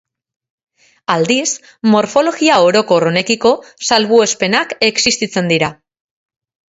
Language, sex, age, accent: Basque, female, 19-29, Mendebalekoa (Araba, Bizkaia, Gipuzkoako mendebaleko herri batzuk)